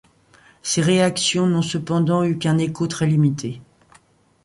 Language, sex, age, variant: French, female, 60-69, Français de métropole